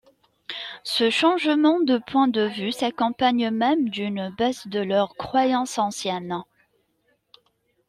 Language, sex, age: French, female, 19-29